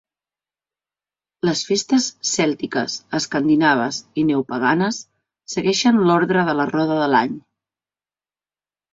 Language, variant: Catalan, Central